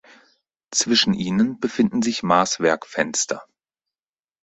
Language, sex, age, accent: German, male, 30-39, Deutschland Deutsch